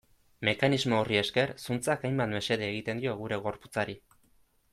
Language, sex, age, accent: Basque, male, 19-29, Erdialdekoa edo Nafarra (Gipuzkoa, Nafarroa)